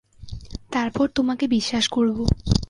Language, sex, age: Bengali, female, 19-29